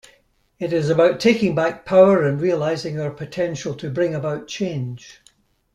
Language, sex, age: English, male, 70-79